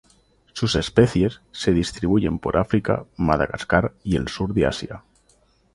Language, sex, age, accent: Spanish, male, 19-29, España: Sur peninsular (Andalucia, Extremadura, Murcia)